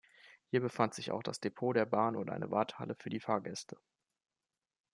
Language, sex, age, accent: German, male, 19-29, Deutschland Deutsch